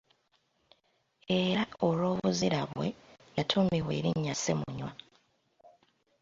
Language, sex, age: Ganda, female, 19-29